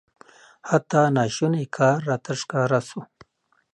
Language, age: Pashto, 40-49